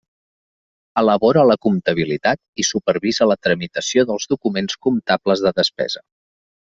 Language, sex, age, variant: Catalan, male, 30-39, Central